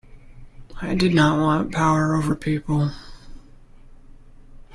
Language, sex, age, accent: English, male, 19-29, United States English